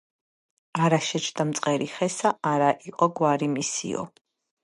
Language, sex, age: Georgian, female, 30-39